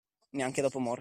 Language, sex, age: Italian, male, 19-29